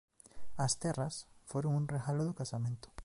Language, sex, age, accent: Galician, male, 19-29, Central (gheada)